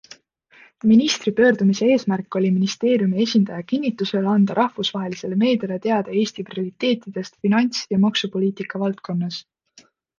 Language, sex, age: Estonian, female, 19-29